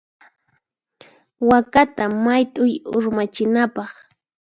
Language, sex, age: Puno Quechua, female, 19-29